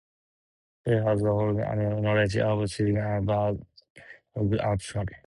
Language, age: English, 19-29